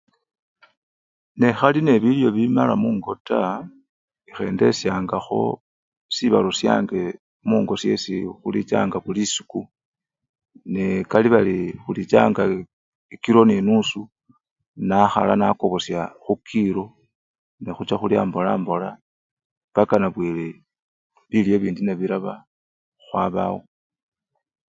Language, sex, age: Luyia, male, 40-49